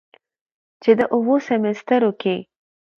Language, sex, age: Pashto, female, 40-49